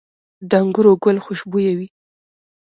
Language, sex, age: Pashto, female, 19-29